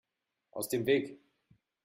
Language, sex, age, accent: German, male, 30-39, Deutschland Deutsch